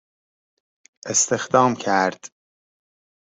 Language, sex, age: Persian, male, 30-39